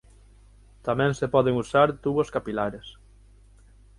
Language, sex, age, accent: Galician, male, 30-39, Atlántico (seseo e gheada); Central (gheada); Normativo (estándar)